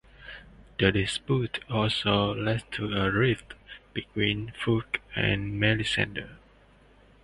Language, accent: English, Hong Kong English